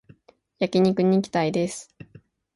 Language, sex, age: Japanese, female, 19-29